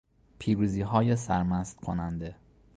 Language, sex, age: Persian, male, 19-29